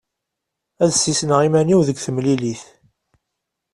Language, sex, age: Kabyle, male, 30-39